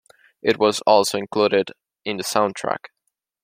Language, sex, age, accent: English, male, 19-29, United States English